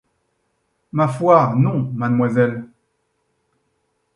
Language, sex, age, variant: French, male, 30-39, Français de métropole